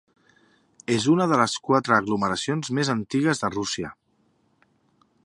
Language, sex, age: Catalan, male, 30-39